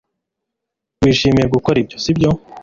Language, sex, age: Kinyarwanda, male, 19-29